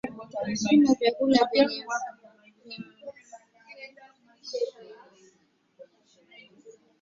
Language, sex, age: Swahili, female, 19-29